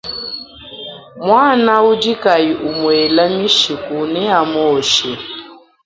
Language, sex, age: Luba-Lulua, female, 19-29